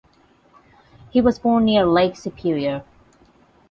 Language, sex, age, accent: English, female, 30-39, United States English; England English; India and South Asia (India, Pakistan, Sri Lanka)